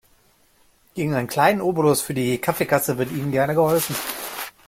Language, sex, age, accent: German, male, 19-29, Deutschland Deutsch